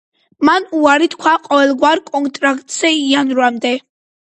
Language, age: Georgian, 19-29